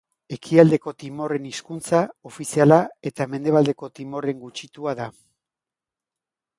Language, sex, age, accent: Basque, male, 50-59, Erdialdekoa edo Nafarra (Gipuzkoa, Nafarroa)